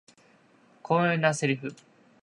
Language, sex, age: Japanese, male, 19-29